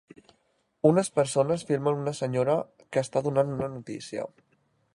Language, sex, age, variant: Catalan, male, 19-29, Central